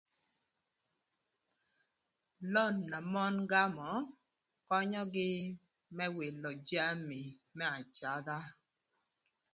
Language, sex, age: Thur, female, 30-39